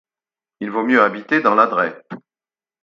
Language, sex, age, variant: French, male, 60-69, Français de métropole